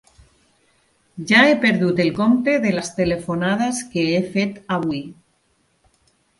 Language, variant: Catalan, Central